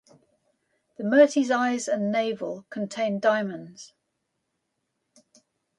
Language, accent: English, England English